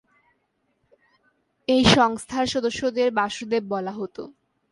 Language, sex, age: Bengali, female, 19-29